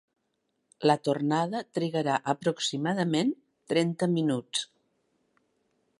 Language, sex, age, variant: Catalan, female, 60-69, Nord-Occidental